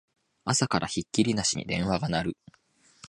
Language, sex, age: Japanese, male, 19-29